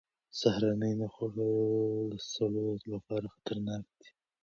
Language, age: Pashto, 19-29